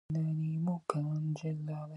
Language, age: Adamawa Fulfulde, 19-29